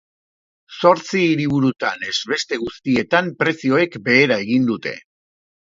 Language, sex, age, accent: Basque, male, 50-59, Erdialdekoa edo Nafarra (Gipuzkoa, Nafarroa)